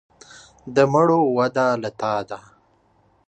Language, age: Pashto, 19-29